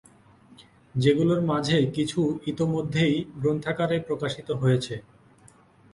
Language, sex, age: Bengali, male, 19-29